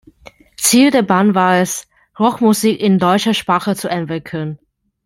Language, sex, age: German, female, 19-29